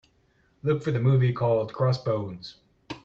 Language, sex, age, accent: English, male, 40-49, United States English